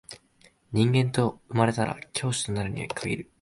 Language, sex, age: Japanese, male, 19-29